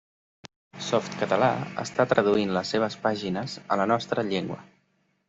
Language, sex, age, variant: Catalan, male, 30-39, Central